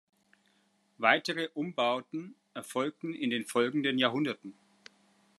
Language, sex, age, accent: German, male, 30-39, Deutschland Deutsch